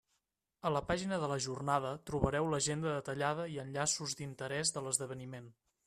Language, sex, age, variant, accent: Catalan, male, 19-29, Central, central